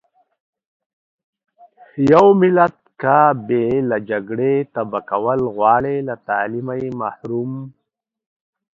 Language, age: Pashto, 40-49